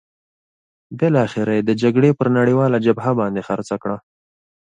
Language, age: Pashto, 19-29